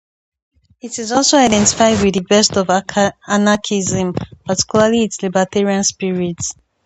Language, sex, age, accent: English, female, 19-29, England English